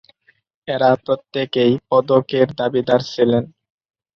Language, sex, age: Bengali, male, 19-29